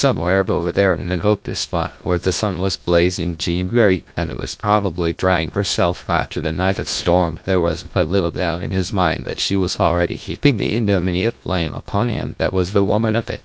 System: TTS, GlowTTS